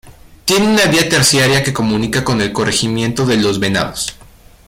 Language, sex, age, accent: Spanish, male, 19-29, México